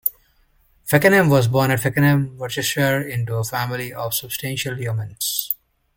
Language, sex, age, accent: English, male, 30-39, England English